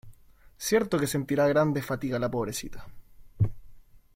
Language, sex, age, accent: Spanish, male, 19-29, Chileno: Chile, Cuyo